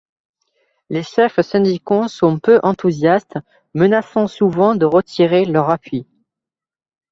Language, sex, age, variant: French, male, under 19, Français de métropole